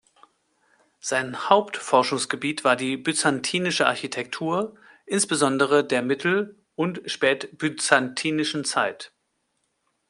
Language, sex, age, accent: German, male, 50-59, Deutschland Deutsch